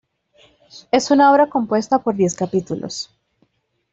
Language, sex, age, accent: Spanish, female, 19-29, Andino-Pacífico: Colombia, Perú, Ecuador, oeste de Bolivia y Venezuela andina